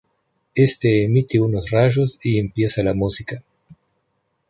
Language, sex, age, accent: Spanish, male, 50-59, Rioplatense: Argentina, Uruguay, este de Bolivia, Paraguay